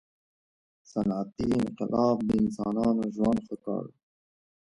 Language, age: Pashto, 19-29